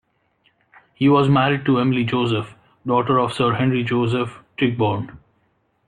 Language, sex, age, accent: English, male, 30-39, India and South Asia (India, Pakistan, Sri Lanka)